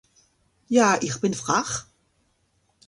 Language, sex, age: Swiss German, female, 50-59